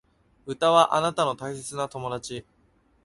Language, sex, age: Japanese, male, 19-29